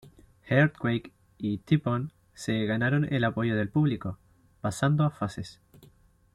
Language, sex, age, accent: Spanish, male, 19-29, Chileno: Chile, Cuyo